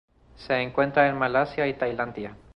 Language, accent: Spanish, Andino-Pacífico: Colombia, Perú, Ecuador, oeste de Bolivia y Venezuela andina